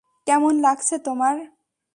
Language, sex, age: Bengali, female, 19-29